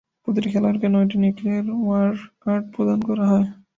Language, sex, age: Bengali, male, 19-29